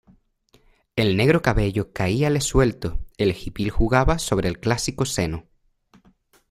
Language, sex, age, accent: Spanish, male, 19-29, España: Islas Canarias